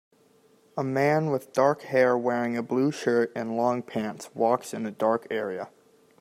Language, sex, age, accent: English, male, under 19, United States English